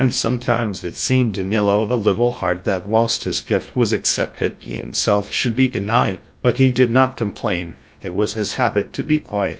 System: TTS, GlowTTS